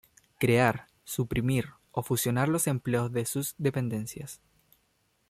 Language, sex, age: Spanish, male, under 19